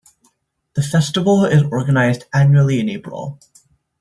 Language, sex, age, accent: English, male, under 19, United States English